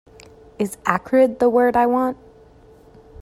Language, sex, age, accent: English, female, 19-29, United States English